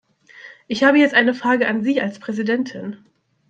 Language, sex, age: German, female, 19-29